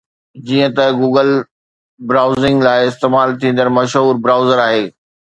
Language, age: Sindhi, 40-49